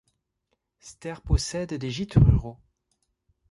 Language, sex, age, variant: French, male, 30-39, Français de métropole